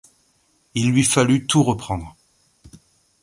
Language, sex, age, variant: French, male, 40-49, Français de métropole